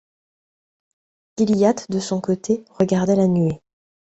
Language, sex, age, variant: French, female, 30-39, Français de métropole